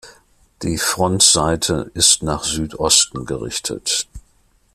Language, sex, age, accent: German, male, 50-59, Deutschland Deutsch